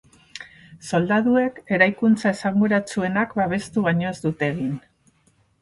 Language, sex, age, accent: Basque, female, 40-49, Mendebalekoa (Araba, Bizkaia, Gipuzkoako mendebaleko herri batzuk)